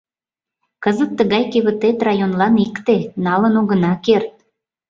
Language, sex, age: Mari, female, 30-39